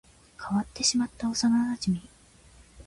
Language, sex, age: Japanese, female, 19-29